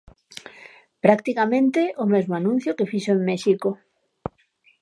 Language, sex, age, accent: Galician, female, 40-49, Oriental (común en zona oriental)